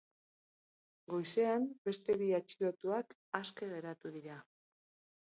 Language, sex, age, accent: Basque, female, 50-59, Erdialdekoa edo Nafarra (Gipuzkoa, Nafarroa)